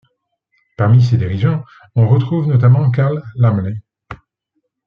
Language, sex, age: French, male, 40-49